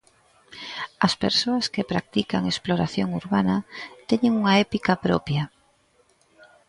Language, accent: Galician, Central (gheada)